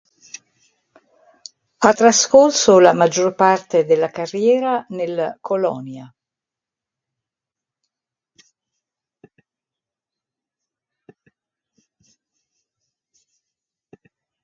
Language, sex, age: Italian, female, 60-69